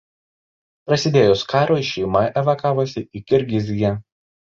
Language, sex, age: Lithuanian, male, 19-29